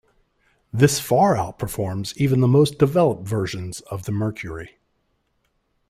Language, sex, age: English, male, 40-49